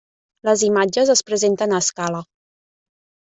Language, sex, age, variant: Catalan, female, 30-39, Central